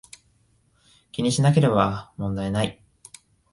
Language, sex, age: Japanese, male, 19-29